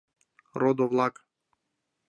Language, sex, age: Mari, male, 19-29